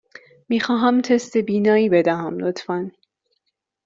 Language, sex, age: Persian, female, 19-29